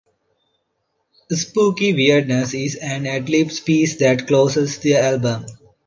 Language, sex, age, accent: English, male, 30-39, India and South Asia (India, Pakistan, Sri Lanka)